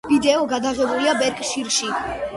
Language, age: Georgian, 90+